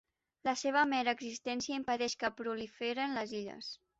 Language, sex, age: Catalan, female, under 19